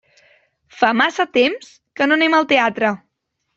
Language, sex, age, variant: Catalan, female, 19-29, Central